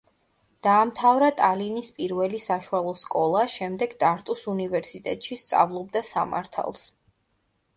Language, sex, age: Georgian, female, 19-29